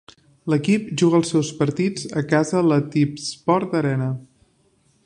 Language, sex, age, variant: Catalan, male, 30-39, Central